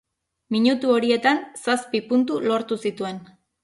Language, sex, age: Basque, female, 30-39